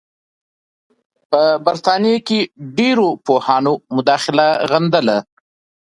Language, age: Pashto, 30-39